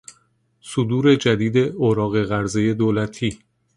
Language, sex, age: Persian, male, 30-39